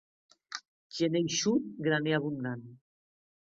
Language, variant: Catalan, Nord-Occidental